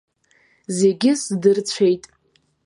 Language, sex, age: Abkhazian, female, 19-29